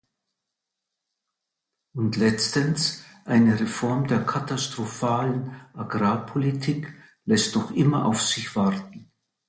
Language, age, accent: German, 70-79, Deutschland Deutsch